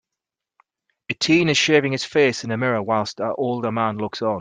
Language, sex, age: English, male, 40-49